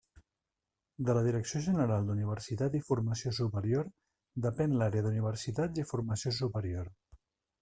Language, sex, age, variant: Catalan, male, 50-59, Nord-Occidental